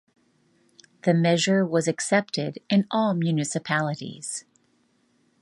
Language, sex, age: English, female, 40-49